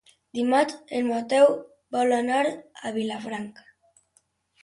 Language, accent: Catalan, valencià